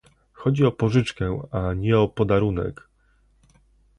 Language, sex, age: Polish, male, 30-39